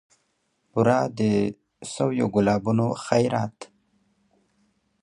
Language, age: Pashto, 30-39